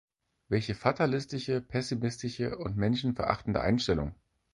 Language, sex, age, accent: German, male, 40-49, Deutschland Deutsch